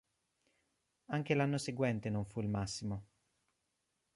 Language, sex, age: Italian, male, 19-29